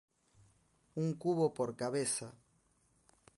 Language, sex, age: Spanish, male, 19-29